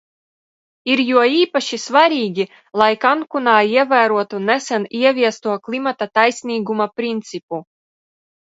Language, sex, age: Latvian, female, 19-29